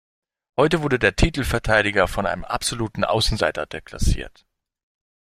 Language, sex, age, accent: German, male, 19-29, Deutschland Deutsch